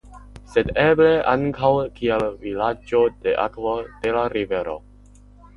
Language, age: Esperanto, under 19